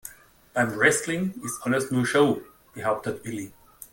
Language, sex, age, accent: German, male, 50-59, Deutschland Deutsch